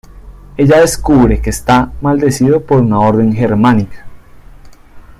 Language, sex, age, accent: Spanish, male, 30-39, Andino-Pacífico: Colombia, Perú, Ecuador, oeste de Bolivia y Venezuela andina